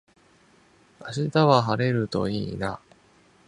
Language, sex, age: Japanese, male, 19-29